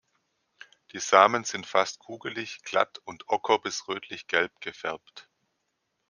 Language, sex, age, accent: German, male, 40-49, Deutschland Deutsch